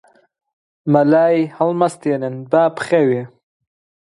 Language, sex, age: Central Kurdish, male, 19-29